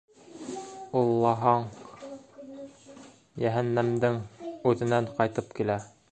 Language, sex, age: Bashkir, male, 30-39